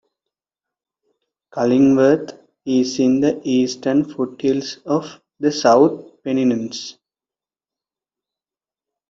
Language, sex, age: English, male, 19-29